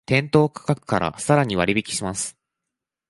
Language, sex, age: Japanese, male, 19-29